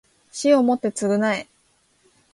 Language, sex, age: Japanese, female, 19-29